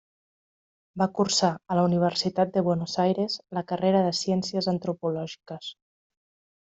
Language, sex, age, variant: Catalan, female, 40-49, Central